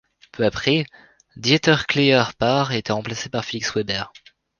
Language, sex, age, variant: French, male, 19-29, Français de métropole